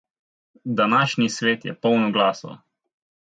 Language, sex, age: Slovenian, male, 19-29